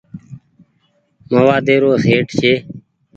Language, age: Goaria, 30-39